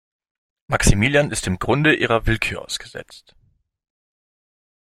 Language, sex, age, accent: German, male, 19-29, Deutschland Deutsch